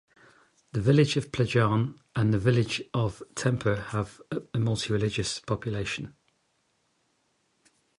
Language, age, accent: English, 50-59, England English